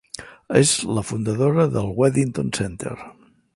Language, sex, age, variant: Catalan, male, 60-69, Central